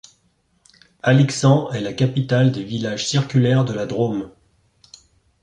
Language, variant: French, Français de métropole